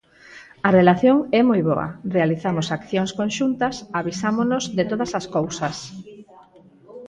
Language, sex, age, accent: Galician, female, 40-49, Normativo (estándar)